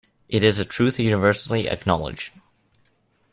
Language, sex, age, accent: English, male, under 19, United States English